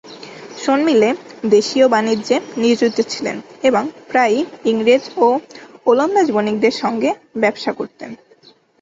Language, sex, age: Bengali, female, under 19